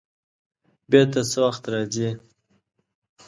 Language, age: Pashto, 19-29